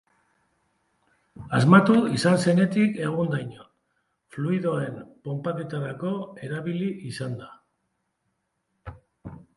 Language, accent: Basque, Mendebalekoa (Araba, Bizkaia, Gipuzkoako mendebaleko herri batzuk)